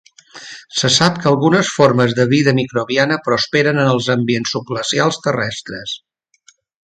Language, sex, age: Catalan, male, 60-69